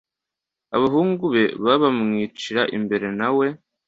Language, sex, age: Kinyarwanda, male, under 19